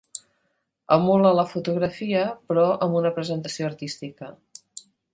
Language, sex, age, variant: Catalan, female, 50-59, Nord-Occidental